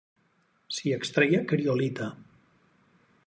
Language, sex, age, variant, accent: Catalan, male, 40-49, Central, central